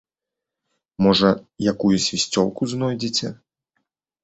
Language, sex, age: Belarusian, male, 30-39